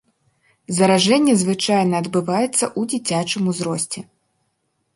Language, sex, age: Belarusian, female, 19-29